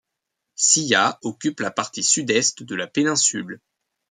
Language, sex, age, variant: French, male, 19-29, Français de métropole